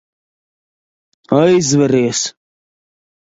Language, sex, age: Latvian, male, 19-29